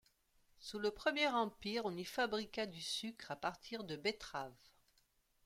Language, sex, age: French, female, 50-59